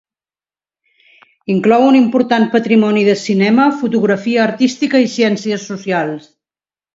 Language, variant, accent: Catalan, Central, central